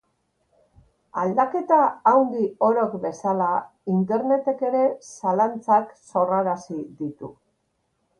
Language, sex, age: Basque, female, 60-69